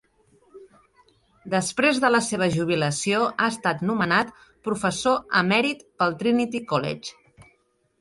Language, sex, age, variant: Catalan, female, 40-49, Central